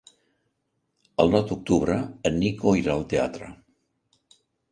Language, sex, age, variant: Catalan, male, 70-79, Central